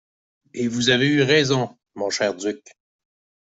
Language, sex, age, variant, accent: French, male, 30-39, Français d'Amérique du Nord, Français du Canada